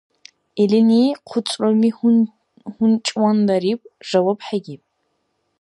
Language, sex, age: Dargwa, female, 19-29